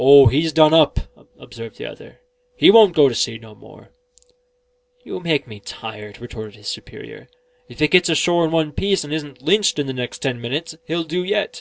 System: none